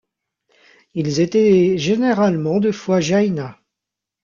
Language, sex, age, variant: French, male, 40-49, Français de métropole